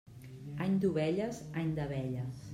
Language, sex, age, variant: Catalan, female, 40-49, Central